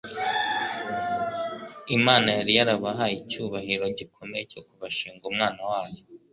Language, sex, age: Kinyarwanda, male, 19-29